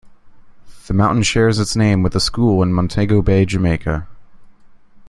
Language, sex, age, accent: English, male, 19-29, United States English